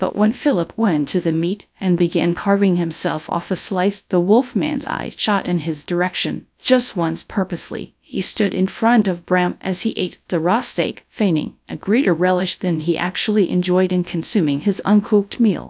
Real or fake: fake